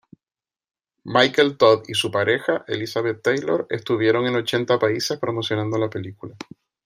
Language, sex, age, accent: Spanish, male, 30-39, España: Islas Canarias